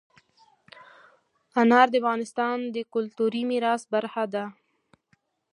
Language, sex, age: Pashto, female, 19-29